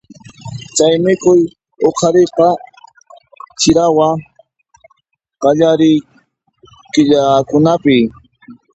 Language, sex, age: Puno Quechua, male, 30-39